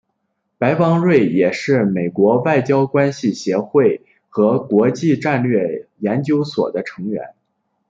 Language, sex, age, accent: Chinese, male, under 19, 出生地：黑龙江省